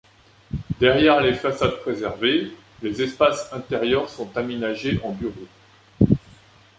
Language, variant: French, Français de métropole